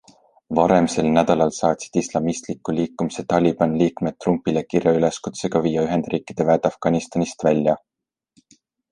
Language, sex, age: Estonian, male, 19-29